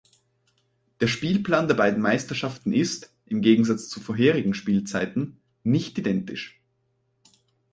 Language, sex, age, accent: German, male, 19-29, Österreichisches Deutsch